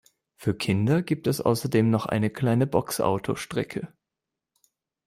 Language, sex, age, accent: German, male, 19-29, Deutschland Deutsch